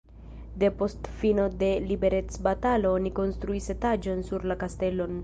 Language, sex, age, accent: Esperanto, female, under 19, Internacia